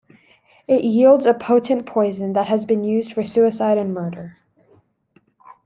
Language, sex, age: English, female, under 19